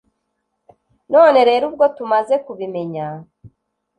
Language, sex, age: Kinyarwanda, female, 19-29